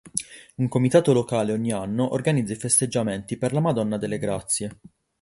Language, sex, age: Italian, male, 19-29